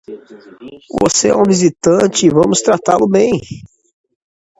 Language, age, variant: Portuguese, 40-49, Portuguese (Brasil)